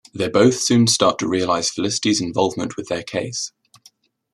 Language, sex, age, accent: English, male, 19-29, England English